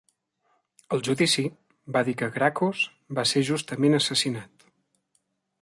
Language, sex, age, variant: Catalan, male, 19-29, Central